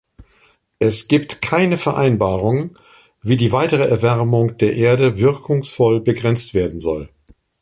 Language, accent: German, Deutschland Deutsch